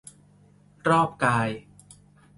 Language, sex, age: Thai, male, 30-39